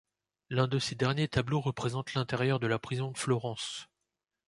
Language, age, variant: French, 40-49, Français de métropole